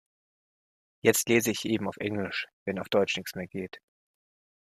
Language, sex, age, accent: German, male, 19-29, Deutschland Deutsch